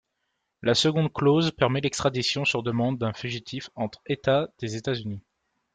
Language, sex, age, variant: French, male, 19-29, Français de métropole